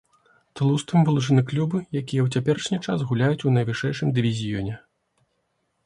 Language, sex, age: Belarusian, male, 30-39